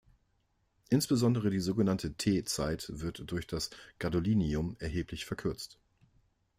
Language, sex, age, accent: German, male, 40-49, Deutschland Deutsch